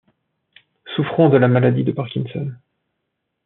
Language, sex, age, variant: French, male, 40-49, Français de métropole